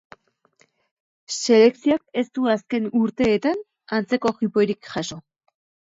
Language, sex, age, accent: Basque, female, 40-49, Erdialdekoa edo Nafarra (Gipuzkoa, Nafarroa)